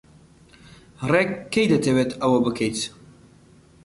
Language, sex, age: Central Kurdish, male, 19-29